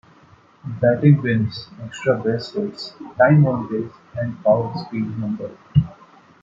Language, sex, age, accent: English, male, 19-29, India and South Asia (India, Pakistan, Sri Lanka)